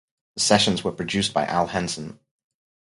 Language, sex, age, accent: English, male, 30-39, England English